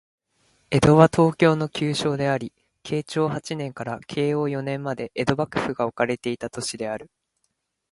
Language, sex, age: Japanese, male, 19-29